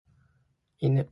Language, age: English, 19-29